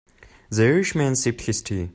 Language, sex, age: English, male, under 19